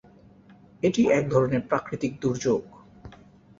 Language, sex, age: Bengali, male, 30-39